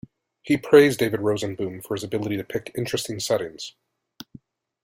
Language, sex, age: English, male, 40-49